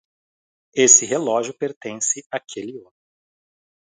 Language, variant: Portuguese, Portuguese (Brasil)